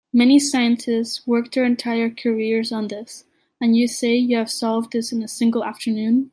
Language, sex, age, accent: English, female, under 19, United States English